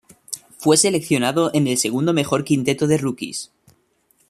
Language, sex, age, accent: Spanish, male, 19-29, España: Centro-Sur peninsular (Madrid, Toledo, Castilla-La Mancha)